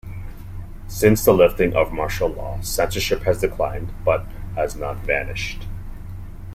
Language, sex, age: English, male, 40-49